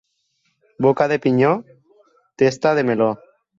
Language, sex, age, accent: Catalan, male, under 19, valencià